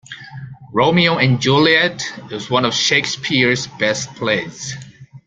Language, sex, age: English, male, 40-49